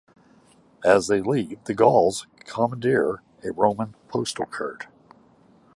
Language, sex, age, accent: English, male, 50-59, Canadian English